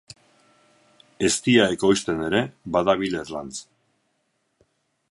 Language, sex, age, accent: Basque, male, 50-59, Erdialdekoa edo Nafarra (Gipuzkoa, Nafarroa)